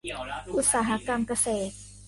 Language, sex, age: Thai, female, 19-29